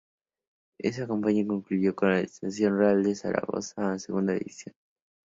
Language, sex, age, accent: Spanish, male, under 19, México